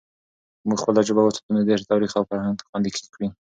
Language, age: Pashto, 19-29